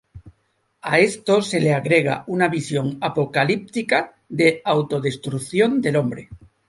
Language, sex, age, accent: Spanish, male, 40-49, España: Sur peninsular (Andalucia, Extremadura, Murcia)